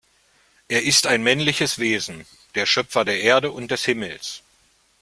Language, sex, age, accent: German, male, 40-49, Deutschland Deutsch